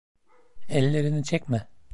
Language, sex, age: Turkish, male, 30-39